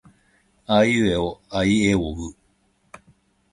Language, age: Japanese, 50-59